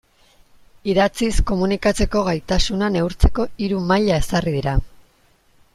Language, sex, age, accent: Basque, female, 19-29, Mendebalekoa (Araba, Bizkaia, Gipuzkoako mendebaleko herri batzuk)